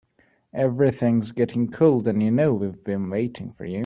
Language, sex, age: English, male, under 19